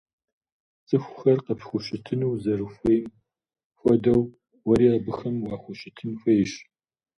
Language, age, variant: Kabardian, 50-59, Адыгэбзэ (Къэбэрдей, Кирил, псоми зэдай)